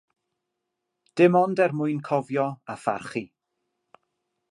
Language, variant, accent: Welsh, South-Eastern Welsh, Y Deyrnas Unedig Cymraeg